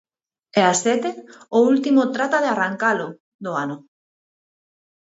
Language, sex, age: Galician, female, 40-49